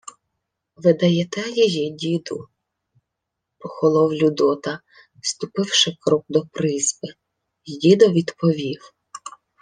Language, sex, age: Ukrainian, female, 30-39